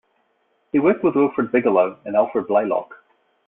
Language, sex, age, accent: English, male, 40-49, New Zealand English